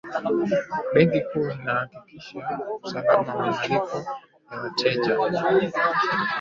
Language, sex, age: Swahili, male, 19-29